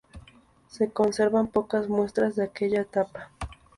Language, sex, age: Spanish, female, under 19